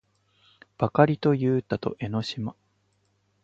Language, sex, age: Japanese, male, 30-39